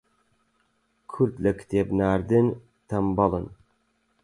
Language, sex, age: Central Kurdish, male, 30-39